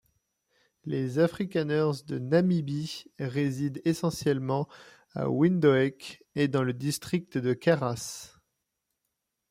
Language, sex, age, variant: French, male, 30-39, Français de métropole